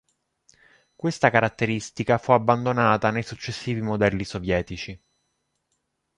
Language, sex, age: Italian, male, 30-39